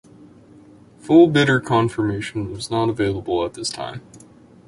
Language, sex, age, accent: English, male, under 19, United States English